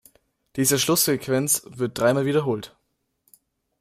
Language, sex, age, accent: German, male, under 19, Deutschland Deutsch